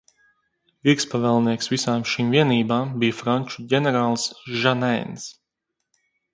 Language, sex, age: Latvian, male, 19-29